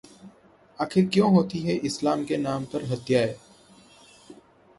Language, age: Hindi, 30-39